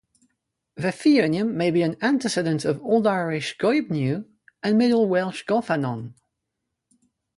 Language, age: English, 19-29